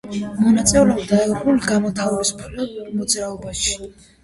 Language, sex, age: Georgian, female, under 19